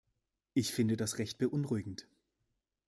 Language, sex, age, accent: German, male, 19-29, Deutschland Deutsch